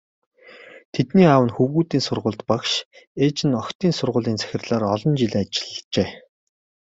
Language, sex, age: Mongolian, male, 30-39